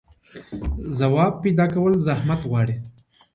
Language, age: Pashto, under 19